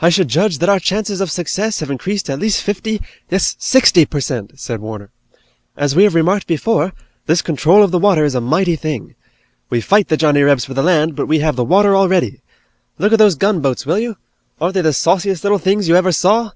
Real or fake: real